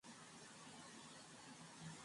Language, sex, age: Swahili, female, 19-29